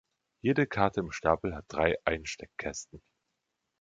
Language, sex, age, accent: German, male, 30-39, Deutschland Deutsch